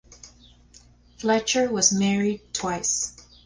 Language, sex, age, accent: English, female, 40-49, United States English